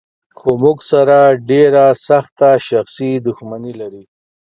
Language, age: Pashto, 40-49